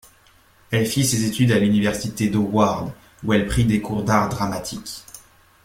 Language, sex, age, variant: French, male, 19-29, Français de métropole